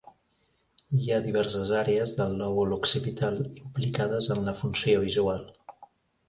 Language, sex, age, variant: Catalan, male, 40-49, Central